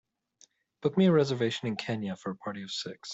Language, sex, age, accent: English, male, 30-39, United States English